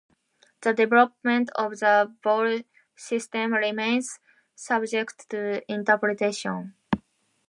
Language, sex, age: English, female, 19-29